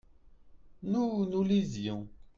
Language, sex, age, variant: French, male, 30-39, Français de métropole